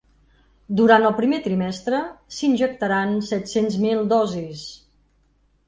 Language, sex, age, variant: Catalan, female, 40-49, Central